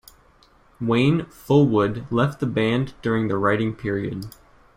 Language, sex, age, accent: English, male, 19-29, United States English